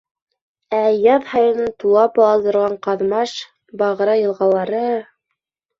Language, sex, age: Bashkir, female, 19-29